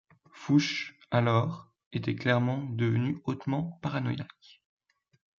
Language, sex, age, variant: French, male, under 19, Français de métropole